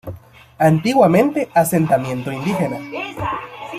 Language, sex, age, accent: Spanish, male, 30-39, América central